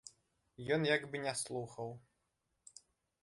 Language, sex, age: Belarusian, male, 19-29